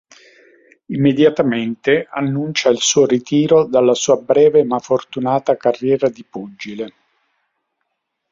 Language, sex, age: Italian, male, 60-69